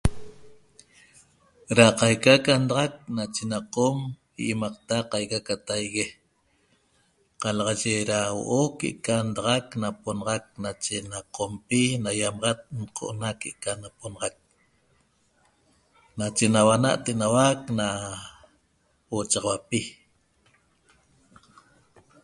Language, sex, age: Toba, female, 50-59